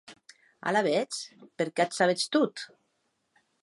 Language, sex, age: Occitan, female, 50-59